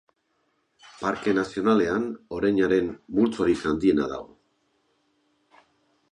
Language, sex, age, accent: Basque, male, 60-69, Mendebalekoa (Araba, Bizkaia, Gipuzkoako mendebaleko herri batzuk)